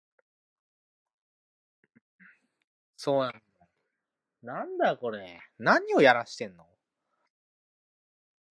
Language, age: English, 19-29